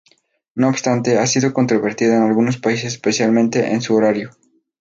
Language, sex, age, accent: Spanish, male, 19-29, México